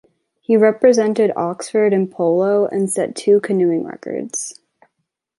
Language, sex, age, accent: English, female, 19-29, United States English